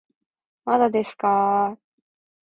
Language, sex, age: Japanese, female, 19-29